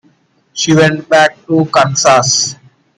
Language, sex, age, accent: English, male, under 19, India and South Asia (India, Pakistan, Sri Lanka)